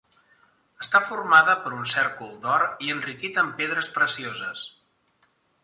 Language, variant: Catalan, Central